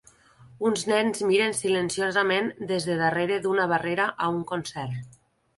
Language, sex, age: Catalan, female, 30-39